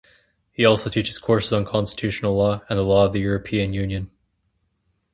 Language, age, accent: English, 19-29, Canadian English